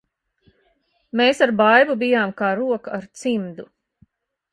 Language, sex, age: Latvian, female, 40-49